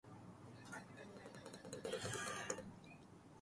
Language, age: Persian, 19-29